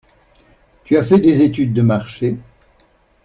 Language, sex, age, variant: French, male, 60-69, Français de métropole